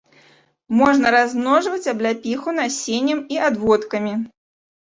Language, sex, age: Belarusian, female, 30-39